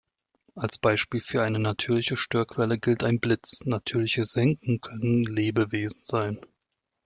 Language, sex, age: German, male, 30-39